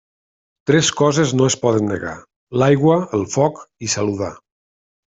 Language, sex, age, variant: Catalan, male, 40-49, Nord-Occidental